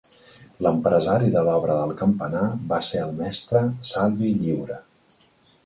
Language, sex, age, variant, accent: Catalan, male, 40-49, Central, tarragoní